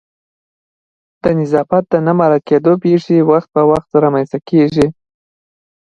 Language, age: Pashto, under 19